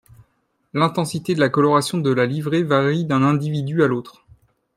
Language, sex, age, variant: French, male, 19-29, Français de métropole